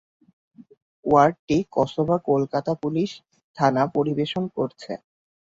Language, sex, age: Bengali, male, 19-29